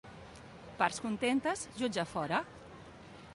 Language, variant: Catalan, Central